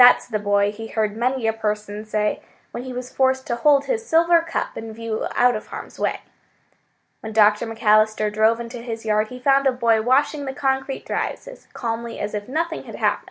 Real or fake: real